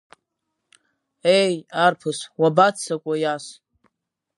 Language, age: Abkhazian, 30-39